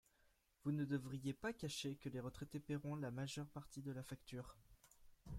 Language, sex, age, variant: French, male, under 19, Français de métropole